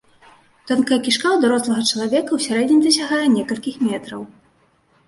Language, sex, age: Belarusian, female, 30-39